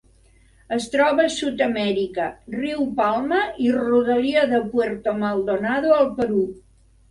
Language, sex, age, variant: Catalan, female, 60-69, Central